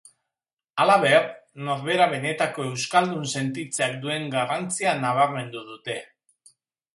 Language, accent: Basque, Erdialdekoa edo Nafarra (Gipuzkoa, Nafarroa)